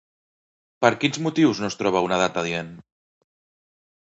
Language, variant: Catalan, Central